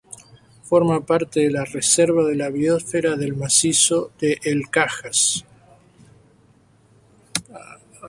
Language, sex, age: Spanish, male, 70-79